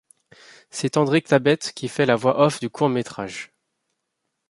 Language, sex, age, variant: French, male, 30-39, Français de métropole